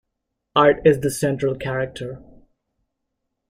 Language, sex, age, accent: English, male, 19-29, United States English